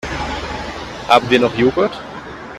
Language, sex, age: German, male, 19-29